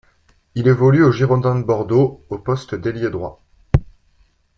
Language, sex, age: French, male, 30-39